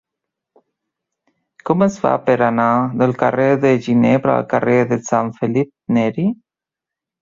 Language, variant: Catalan, Central